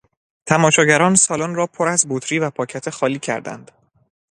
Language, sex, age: Persian, male, 19-29